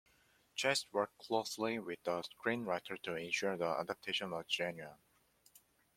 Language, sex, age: English, male, 19-29